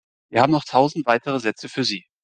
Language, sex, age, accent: German, male, 30-39, Deutschland Deutsch